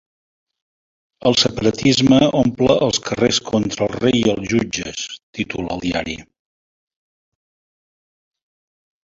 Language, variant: Catalan, Septentrional